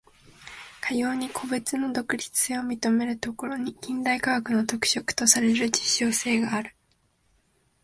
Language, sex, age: Japanese, female, 19-29